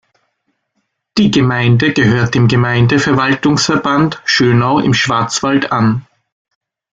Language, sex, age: German, male, 30-39